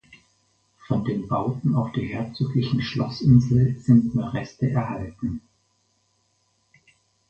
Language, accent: German, Deutschland Deutsch